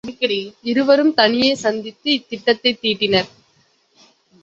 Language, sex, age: Tamil, female, 19-29